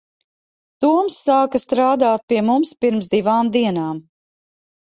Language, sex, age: Latvian, female, 40-49